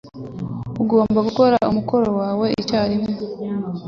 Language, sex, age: Kinyarwanda, female, 19-29